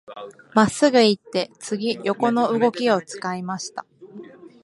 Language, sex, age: Japanese, female, 19-29